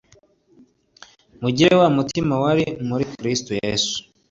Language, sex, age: Kinyarwanda, male, 30-39